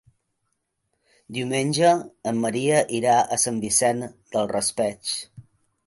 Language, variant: Catalan, Central